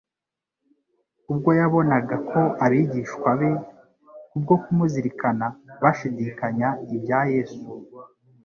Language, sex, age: Kinyarwanda, male, 30-39